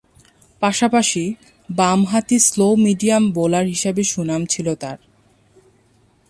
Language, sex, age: Bengali, female, 19-29